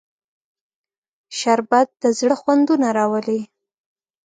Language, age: Pashto, 30-39